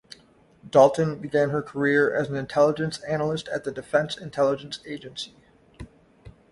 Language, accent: English, United States English